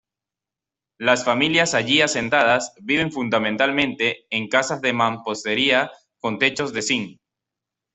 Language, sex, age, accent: Spanish, male, 19-29, Andino-Pacífico: Colombia, Perú, Ecuador, oeste de Bolivia y Venezuela andina